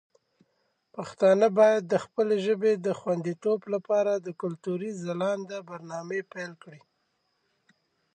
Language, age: Pashto, 40-49